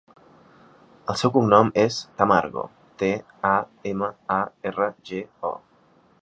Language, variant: Catalan, Central